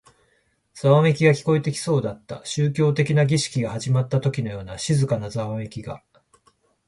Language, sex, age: Japanese, male, 40-49